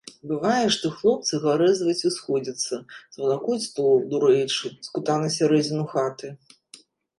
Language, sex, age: Belarusian, female, 30-39